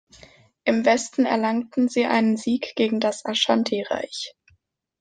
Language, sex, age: German, female, 19-29